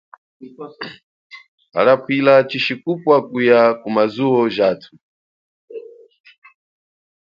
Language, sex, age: Chokwe, male, 40-49